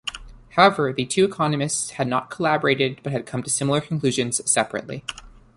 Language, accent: English, United States English